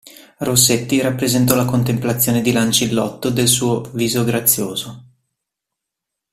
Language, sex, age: Italian, male, 19-29